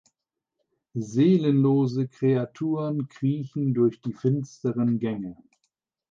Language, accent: German, Deutschland Deutsch